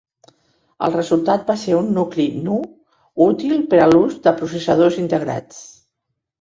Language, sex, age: Catalan, female, 60-69